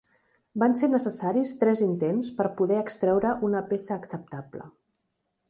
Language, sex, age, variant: Catalan, female, 40-49, Central